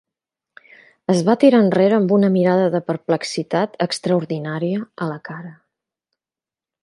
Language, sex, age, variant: Catalan, female, 50-59, Central